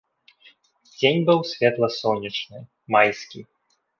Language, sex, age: Belarusian, male, 19-29